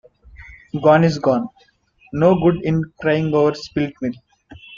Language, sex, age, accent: English, male, 19-29, India and South Asia (India, Pakistan, Sri Lanka)